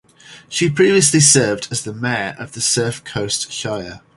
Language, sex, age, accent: English, male, 40-49, England English